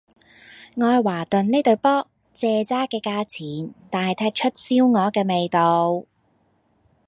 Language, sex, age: Cantonese, female, 30-39